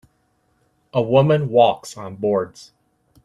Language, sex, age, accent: English, male, 19-29, United States English